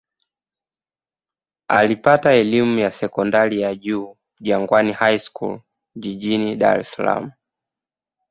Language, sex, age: Swahili, male, 19-29